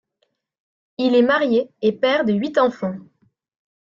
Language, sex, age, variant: French, female, 19-29, Français de métropole